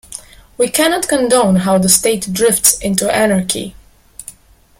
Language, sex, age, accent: English, female, 30-39, United States English